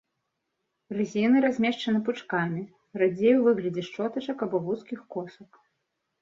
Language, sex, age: Belarusian, female, 40-49